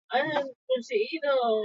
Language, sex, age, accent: Basque, female, 40-49, Mendebalekoa (Araba, Bizkaia, Gipuzkoako mendebaleko herri batzuk)